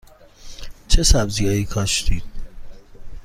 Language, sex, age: Persian, male, 30-39